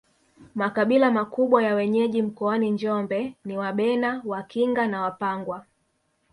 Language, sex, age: Swahili, female, 19-29